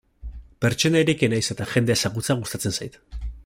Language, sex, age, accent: Basque, male, 19-29, Erdialdekoa edo Nafarra (Gipuzkoa, Nafarroa)